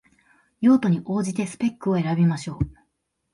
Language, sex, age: Japanese, female, 19-29